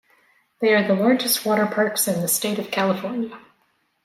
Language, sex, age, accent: English, female, 30-39, Canadian English